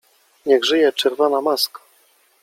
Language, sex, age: Polish, male, 30-39